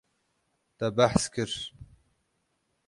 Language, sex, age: Kurdish, male, 30-39